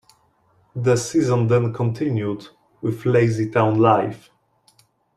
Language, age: English, 30-39